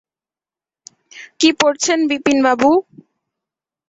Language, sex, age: Bengali, female, 19-29